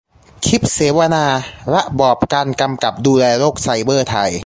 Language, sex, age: Thai, male, 19-29